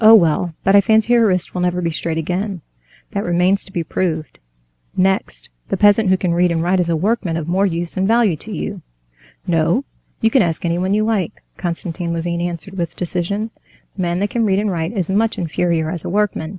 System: none